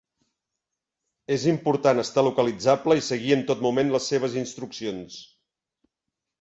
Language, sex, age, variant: Catalan, male, 50-59, Central